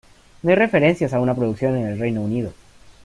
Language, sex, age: Spanish, male, under 19